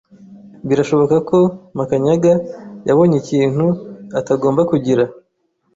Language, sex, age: Kinyarwanda, male, 30-39